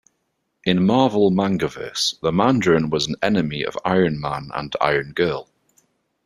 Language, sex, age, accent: English, male, 30-39, England English